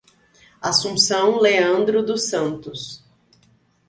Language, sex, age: Portuguese, female, 30-39